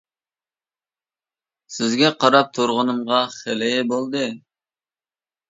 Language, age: Uyghur, 30-39